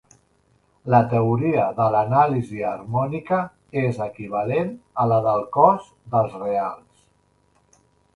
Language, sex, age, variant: Catalan, male, 50-59, Central